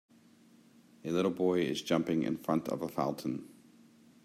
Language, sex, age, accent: English, male, 50-59, United States English